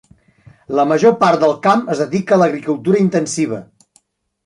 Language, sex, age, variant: Catalan, male, 60-69, Central